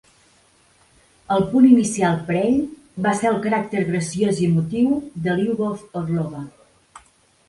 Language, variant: Catalan, Central